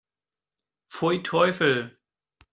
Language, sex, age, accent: German, male, 50-59, Deutschland Deutsch